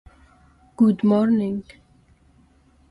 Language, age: English, 19-29